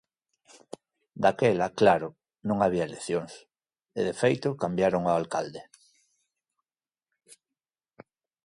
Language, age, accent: Galician, 50-59, Normativo (estándar)